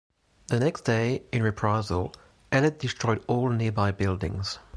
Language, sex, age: English, male, 19-29